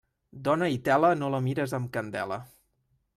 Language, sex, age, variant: Catalan, male, 19-29, Central